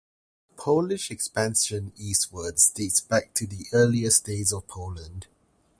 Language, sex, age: English, male, 19-29